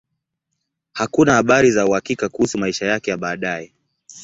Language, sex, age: Swahili, male, 19-29